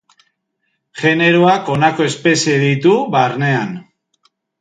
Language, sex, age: Basque, male, 40-49